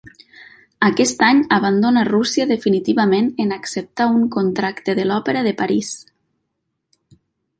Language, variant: Catalan, Nord-Occidental